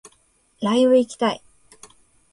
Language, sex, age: Japanese, female, 19-29